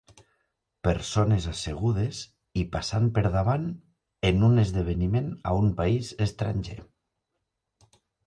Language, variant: Catalan, Nord-Occidental